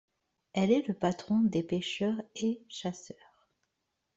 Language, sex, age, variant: French, female, 30-39, Français de métropole